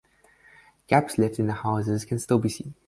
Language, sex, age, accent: English, male, under 19, Southern African (South Africa, Zimbabwe, Namibia)